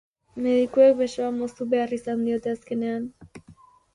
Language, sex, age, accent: Basque, female, 19-29, Mendebalekoa (Araba, Bizkaia, Gipuzkoako mendebaleko herri batzuk)